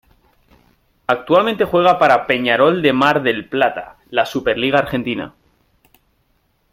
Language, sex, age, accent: Spanish, male, 30-39, España: Norte peninsular (Asturias, Castilla y León, Cantabria, País Vasco, Navarra, Aragón, La Rioja, Guadalajara, Cuenca)